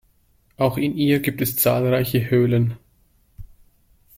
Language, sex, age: German, male, 30-39